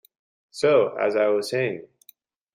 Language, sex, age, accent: English, male, 19-29, United States English